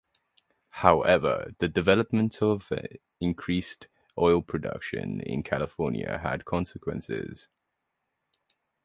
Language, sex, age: English, male, 19-29